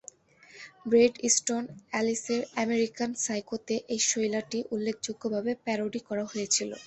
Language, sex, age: Bengali, female, 19-29